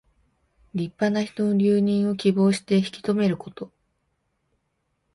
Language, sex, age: Japanese, female, 19-29